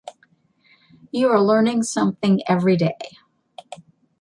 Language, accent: English, United States English